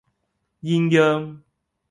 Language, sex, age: Cantonese, male, 30-39